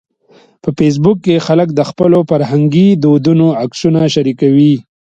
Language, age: Pashto, 30-39